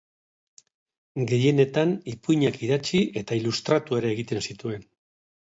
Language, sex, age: Basque, male, 60-69